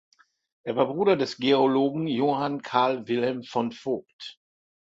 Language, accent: German, Deutschland Deutsch